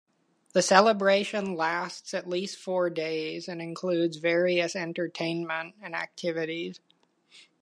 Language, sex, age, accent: English, male, 19-29, United States English